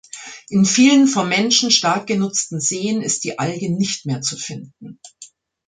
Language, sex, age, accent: German, female, 50-59, Deutschland Deutsch